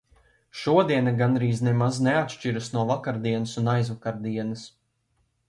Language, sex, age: Latvian, male, 19-29